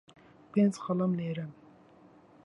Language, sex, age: Central Kurdish, male, 19-29